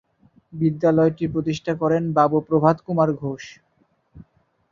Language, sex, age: Bengali, male, 19-29